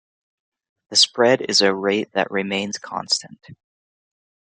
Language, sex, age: English, male, 19-29